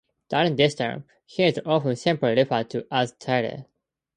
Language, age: English, under 19